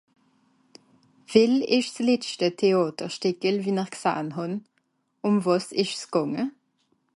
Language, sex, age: Swiss German, female, 19-29